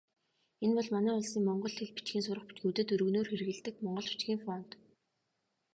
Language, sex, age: Mongolian, female, 19-29